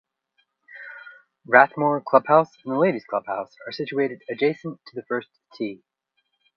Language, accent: English, United States English